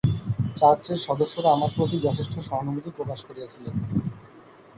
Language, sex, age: Bengali, male, 19-29